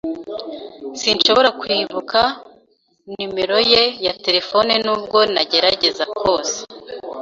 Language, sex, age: Kinyarwanda, female, 19-29